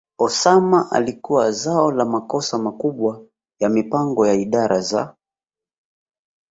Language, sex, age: Swahili, male, 30-39